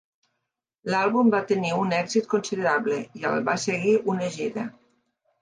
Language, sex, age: Catalan, female, 50-59